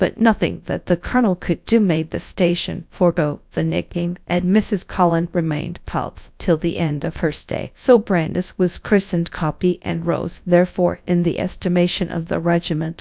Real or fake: fake